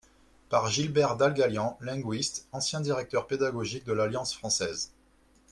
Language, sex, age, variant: French, male, 30-39, Français de métropole